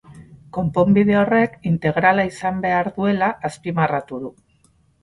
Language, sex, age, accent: Basque, female, 40-49, Mendebalekoa (Araba, Bizkaia, Gipuzkoako mendebaleko herri batzuk)